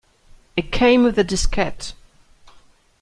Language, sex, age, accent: English, male, 19-29, England English